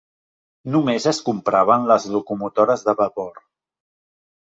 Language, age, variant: Catalan, 40-49, Central